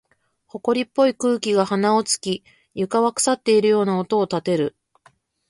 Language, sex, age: Japanese, female, 40-49